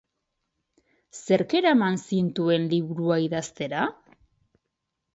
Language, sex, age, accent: Basque, female, 19-29, Erdialdekoa edo Nafarra (Gipuzkoa, Nafarroa)